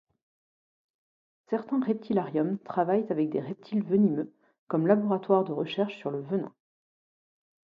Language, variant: French, Français de métropole